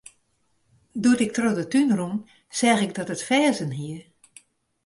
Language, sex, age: Western Frisian, female, 60-69